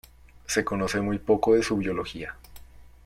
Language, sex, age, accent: Spanish, male, 19-29, Andino-Pacífico: Colombia, Perú, Ecuador, oeste de Bolivia y Venezuela andina